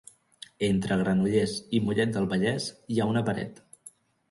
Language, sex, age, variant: Catalan, male, under 19, Central